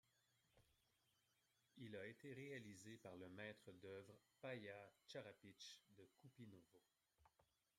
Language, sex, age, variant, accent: French, male, 40-49, Français d'Amérique du Nord, Français du Canada